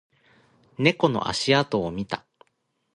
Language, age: Japanese, 40-49